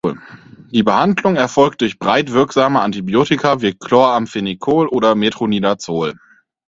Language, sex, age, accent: German, male, 19-29, Deutschland Deutsch